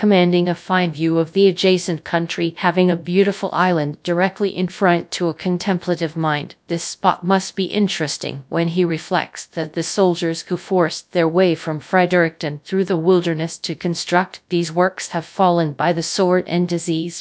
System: TTS, GradTTS